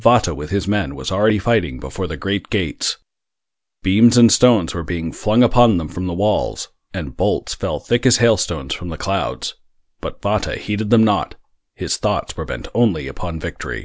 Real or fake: real